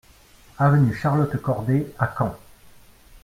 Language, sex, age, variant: French, male, 40-49, Français de métropole